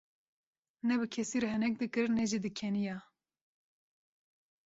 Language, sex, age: Kurdish, female, 19-29